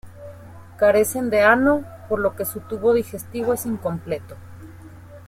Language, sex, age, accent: Spanish, female, 30-39, México